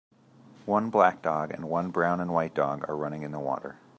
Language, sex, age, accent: English, male, 30-39, Canadian English